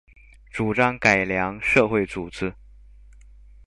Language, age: Chinese, 19-29